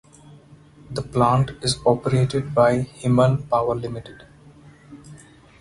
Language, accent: English, India and South Asia (India, Pakistan, Sri Lanka)